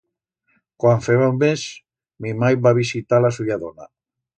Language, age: Aragonese, 60-69